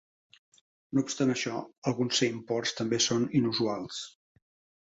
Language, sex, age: Catalan, male, 50-59